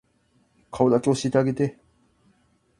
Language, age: Japanese, 19-29